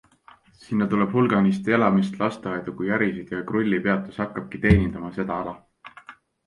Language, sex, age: Estonian, male, 19-29